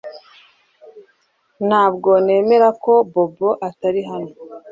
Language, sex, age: Kinyarwanda, female, 40-49